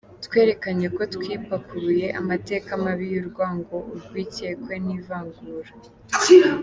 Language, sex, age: Kinyarwanda, female, 19-29